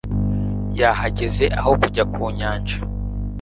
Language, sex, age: Kinyarwanda, male, under 19